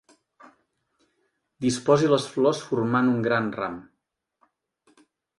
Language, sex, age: Catalan, male, 40-49